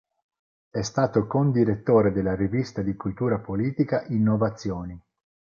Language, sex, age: Italian, male, 40-49